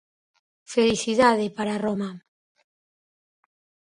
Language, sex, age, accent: Galician, female, 40-49, Normativo (estándar)